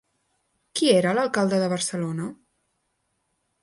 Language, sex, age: Catalan, female, 19-29